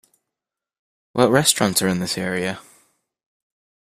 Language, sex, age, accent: English, male, 19-29, United States English